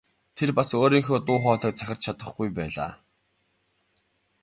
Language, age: Mongolian, 19-29